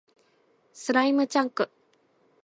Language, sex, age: Japanese, female, 19-29